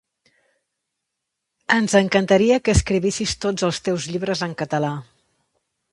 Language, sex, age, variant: Catalan, female, 40-49, Central